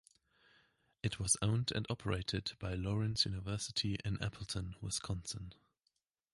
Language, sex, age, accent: English, male, 19-29, England English